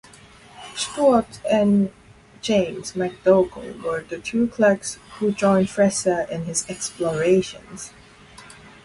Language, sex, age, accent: English, female, 19-29, Hong Kong English